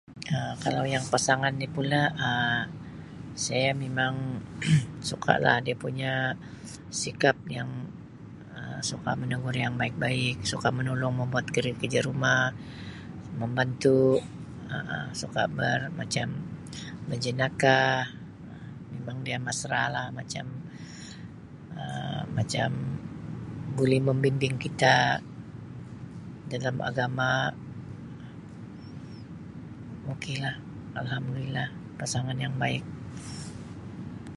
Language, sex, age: Sabah Malay, female, 50-59